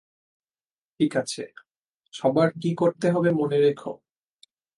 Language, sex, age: Bengali, male, 19-29